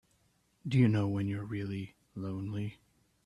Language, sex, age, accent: English, male, 30-39, United States English